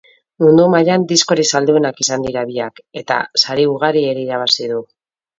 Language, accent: Basque, Mendebalekoa (Araba, Bizkaia, Gipuzkoako mendebaleko herri batzuk)